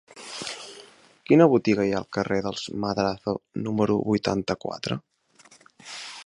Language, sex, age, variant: Catalan, male, 19-29, Central